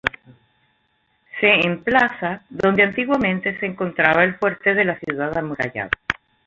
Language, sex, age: Spanish, female, 50-59